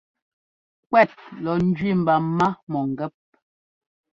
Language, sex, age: Ngomba, female, 30-39